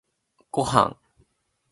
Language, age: Japanese, 19-29